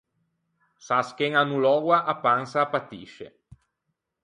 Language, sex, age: Ligurian, male, 30-39